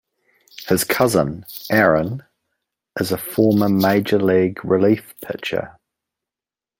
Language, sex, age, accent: English, male, 30-39, New Zealand English